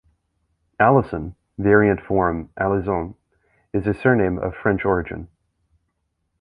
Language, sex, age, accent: English, male, 30-39, United States English